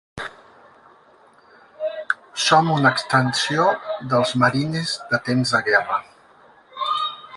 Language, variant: Catalan, Central